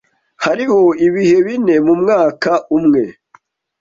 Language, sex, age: Kinyarwanda, male, 19-29